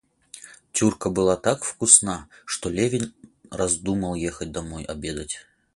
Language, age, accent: Russian, 19-29, Русский